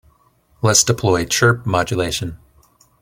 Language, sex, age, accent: English, male, 19-29, United States English